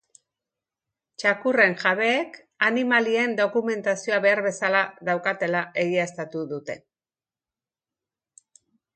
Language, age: Basque, 60-69